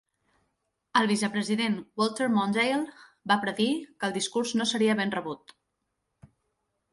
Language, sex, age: Catalan, female, 30-39